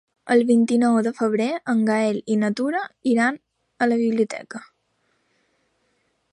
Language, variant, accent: Catalan, Balear, menorquí